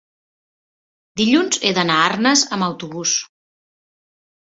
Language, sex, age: Catalan, female, 50-59